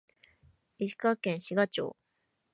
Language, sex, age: Japanese, female, under 19